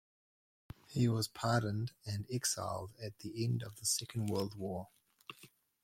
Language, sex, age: English, male, 30-39